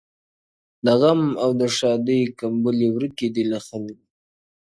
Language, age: Pashto, 19-29